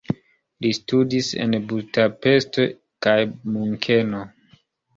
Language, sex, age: Esperanto, male, 19-29